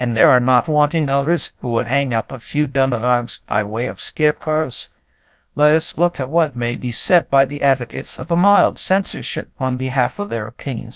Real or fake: fake